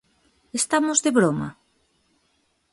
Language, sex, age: Galician, female, 19-29